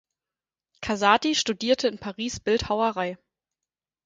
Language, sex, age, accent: German, female, 30-39, Deutschland Deutsch